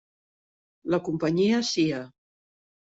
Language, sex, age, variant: Catalan, female, 50-59, Central